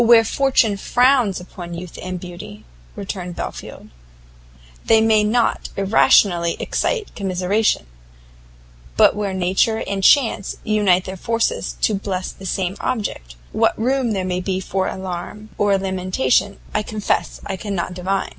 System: none